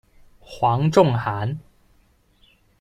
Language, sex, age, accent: Chinese, male, 19-29, 出生地：广东省